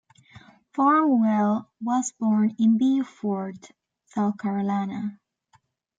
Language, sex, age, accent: English, female, 19-29, Irish English